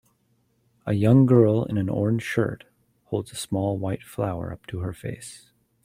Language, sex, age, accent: English, male, 40-49, United States English